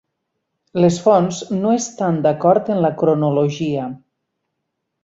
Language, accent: Catalan, Ebrenc